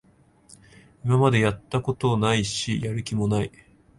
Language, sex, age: Japanese, male, 19-29